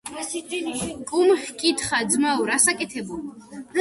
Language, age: Georgian, 30-39